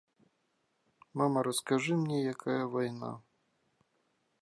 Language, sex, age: Belarusian, male, 40-49